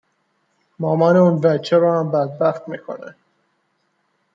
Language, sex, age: Persian, male, 19-29